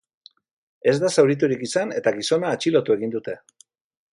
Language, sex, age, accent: Basque, male, 40-49, Mendebalekoa (Araba, Bizkaia, Gipuzkoako mendebaleko herri batzuk)